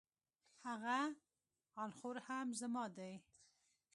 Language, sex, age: Pashto, female, 19-29